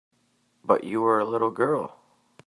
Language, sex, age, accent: English, male, 40-49, United States English